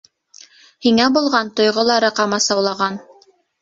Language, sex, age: Bashkir, female, 30-39